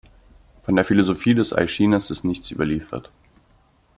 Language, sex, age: German, male, 19-29